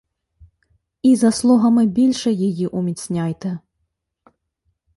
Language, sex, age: Ukrainian, female, 30-39